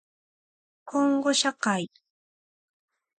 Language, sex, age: Japanese, female, 40-49